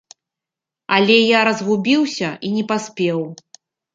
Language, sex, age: Belarusian, female, 40-49